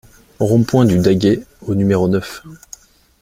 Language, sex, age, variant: French, male, 30-39, Français de métropole